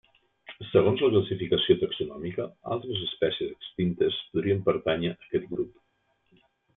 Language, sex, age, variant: Catalan, male, 40-49, Central